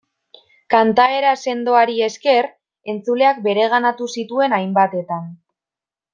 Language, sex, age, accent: Basque, female, 19-29, Mendebalekoa (Araba, Bizkaia, Gipuzkoako mendebaleko herri batzuk)